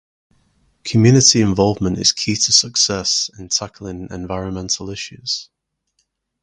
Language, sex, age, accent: English, male, 30-39, England English